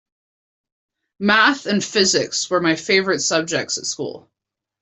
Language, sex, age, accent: English, female, 19-29, Canadian English